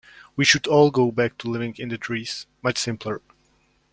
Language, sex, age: English, male, 19-29